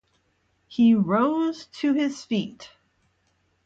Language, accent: English, United States English